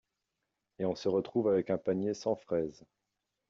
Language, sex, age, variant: French, male, 19-29, Français de métropole